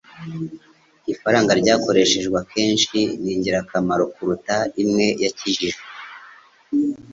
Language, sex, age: Kinyarwanda, male, 30-39